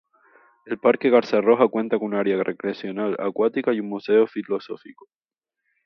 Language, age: Spanish, 19-29